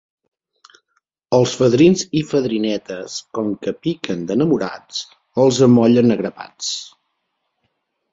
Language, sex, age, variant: Catalan, male, 40-49, Central